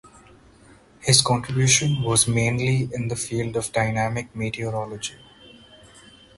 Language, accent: English, India and South Asia (India, Pakistan, Sri Lanka)